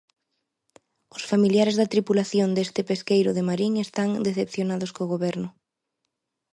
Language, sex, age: Galician, female, 19-29